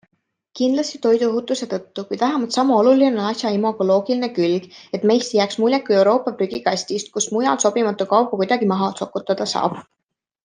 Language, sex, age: Estonian, female, 19-29